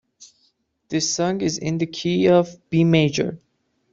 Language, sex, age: English, male, 19-29